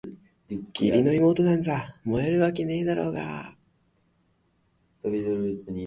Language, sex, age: Japanese, male, 19-29